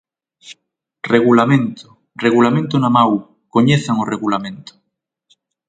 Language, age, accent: Galician, 30-39, Oriental (común en zona oriental); Normativo (estándar)